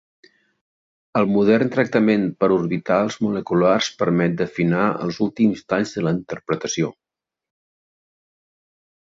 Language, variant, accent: Catalan, Central, central